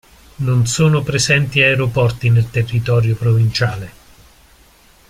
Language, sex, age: Italian, male, 50-59